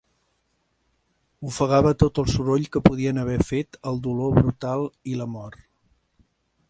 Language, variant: Catalan, Central